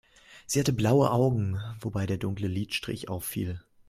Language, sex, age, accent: German, male, 19-29, Deutschland Deutsch